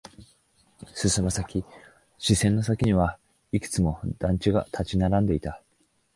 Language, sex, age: Japanese, male, 19-29